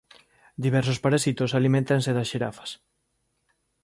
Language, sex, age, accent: Galician, male, 30-39, Normativo (estándar)